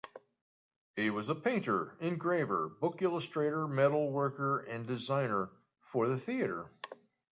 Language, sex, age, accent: English, male, 70-79, United States English